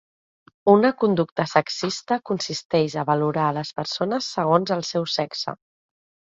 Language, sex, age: Catalan, female, 30-39